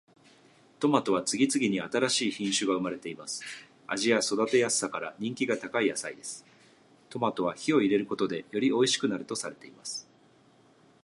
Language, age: Japanese, 40-49